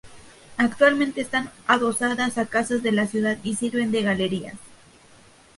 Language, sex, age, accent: Spanish, female, 19-29, México